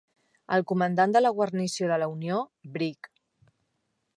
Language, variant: Catalan, Central